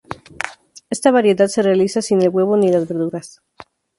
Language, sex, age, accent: Spanish, female, 19-29, México